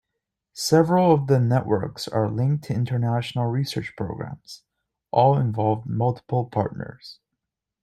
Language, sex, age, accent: English, male, 19-29, Canadian English